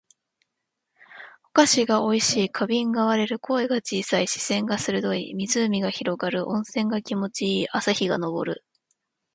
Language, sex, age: Japanese, female, 19-29